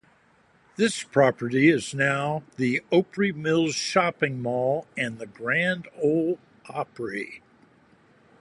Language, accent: English, United States English